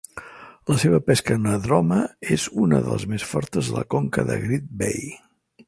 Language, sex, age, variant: Catalan, male, 60-69, Central